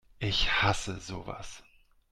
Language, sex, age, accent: German, male, 40-49, Deutschland Deutsch